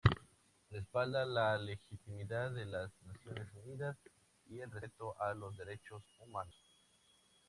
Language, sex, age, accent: Spanish, male, 19-29, México